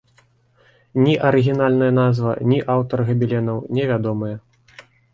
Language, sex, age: Belarusian, male, 30-39